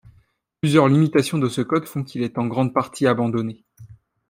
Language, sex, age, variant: French, male, 19-29, Français de métropole